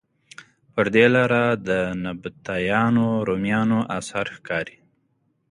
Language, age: Pashto, 30-39